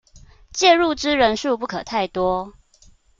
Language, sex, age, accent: Chinese, female, 19-29, 出生地：新北市